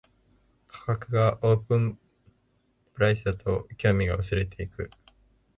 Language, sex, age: Japanese, male, 19-29